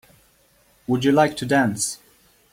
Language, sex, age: English, male, 30-39